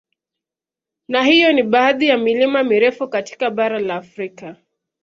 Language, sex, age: Swahili, female, 19-29